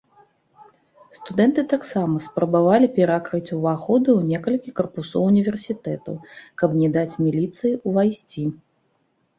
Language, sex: Belarusian, female